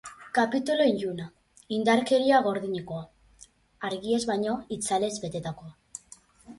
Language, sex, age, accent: Basque, female, 40-49, Erdialdekoa edo Nafarra (Gipuzkoa, Nafarroa)